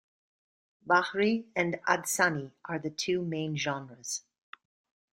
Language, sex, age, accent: English, female, 40-49, United States English